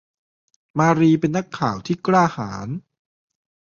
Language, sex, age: Thai, male, 30-39